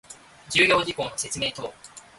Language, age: Japanese, 19-29